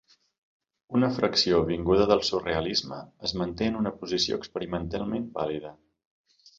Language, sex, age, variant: Catalan, male, 40-49, Central